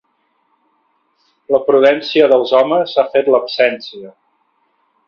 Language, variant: Catalan, Central